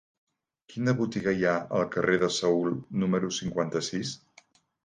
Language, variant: Catalan, Central